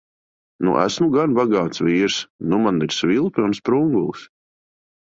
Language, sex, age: Latvian, male, 40-49